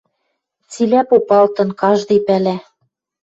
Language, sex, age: Western Mari, female, 50-59